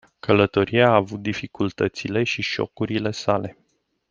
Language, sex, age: Romanian, male, 40-49